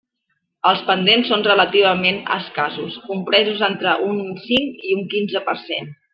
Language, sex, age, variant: Catalan, female, 40-49, Central